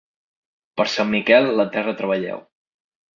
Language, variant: Catalan, Central